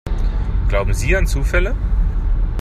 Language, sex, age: German, male, 30-39